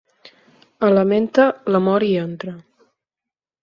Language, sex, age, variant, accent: Catalan, female, 19-29, Balear, menorquí